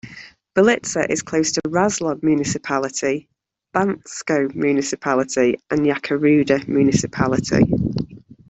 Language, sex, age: English, female, 40-49